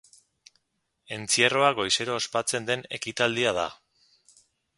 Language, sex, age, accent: Basque, male, 30-39, Mendebalekoa (Araba, Bizkaia, Gipuzkoako mendebaleko herri batzuk)